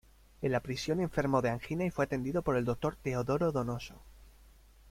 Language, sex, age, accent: Spanish, male, 30-39, España: Norte peninsular (Asturias, Castilla y León, Cantabria, País Vasco, Navarra, Aragón, La Rioja, Guadalajara, Cuenca)